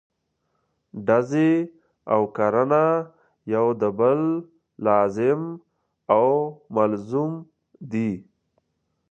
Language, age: Pashto, 19-29